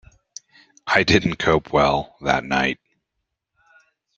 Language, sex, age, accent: English, male, 40-49, United States English